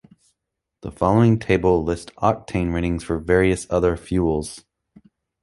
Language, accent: English, United States English